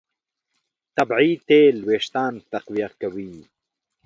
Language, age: Pashto, 50-59